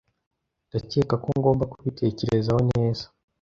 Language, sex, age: Kinyarwanda, male, under 19